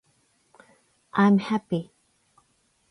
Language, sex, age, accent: Japanese, female, 50-59, 関西; 関東